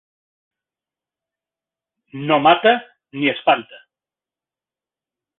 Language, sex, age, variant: Catalan, male, 40-49, Septentrional